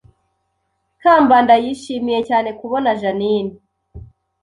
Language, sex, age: Kinyarwanda, female, 30-39